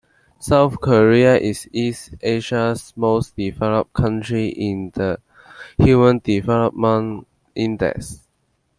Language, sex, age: English, male, under 19